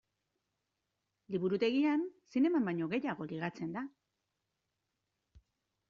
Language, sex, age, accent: Basque, female, 40-49, Mendebalekoa (Araba, Bizkaia, Gipuzkoako mendebaleko herri batzuk)